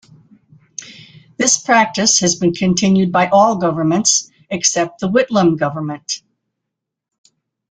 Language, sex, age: English, female, 80-89